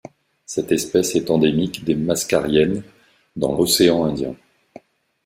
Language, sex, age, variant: French, male, 50-59, Français de métropole